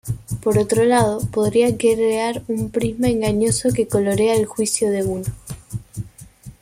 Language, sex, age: Spanish, female, under 19